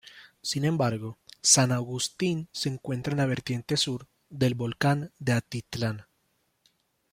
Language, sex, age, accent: Spanish, male, 19-29, Andino-Pacífico: Colombia, Perú, Ecuador, oeste de Bolivia y Venezuela andina